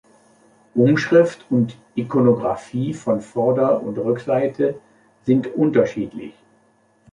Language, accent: German, Deutschland Deutsch